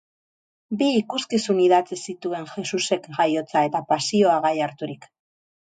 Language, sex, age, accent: Basque, female, 30-39, Mendebalekoa (Araba, Bizkaia, Gipuzkoako mendebaleko herri batzuk)